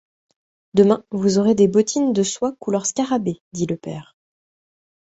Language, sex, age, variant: French, female, 30-39, Français de métropole